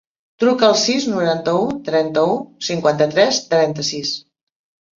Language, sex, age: Catalan, female, 60-69